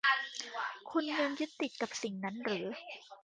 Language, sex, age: Thai, female, 19-29